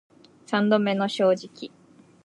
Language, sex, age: Japanese, female, 19-29